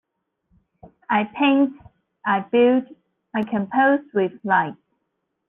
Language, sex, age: English, female, 19-29